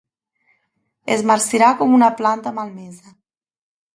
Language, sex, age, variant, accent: Catalan, female, 30-39, Nord-Occidental, nord-occidental